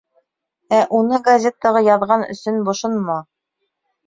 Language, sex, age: Bashkir, female, 30-39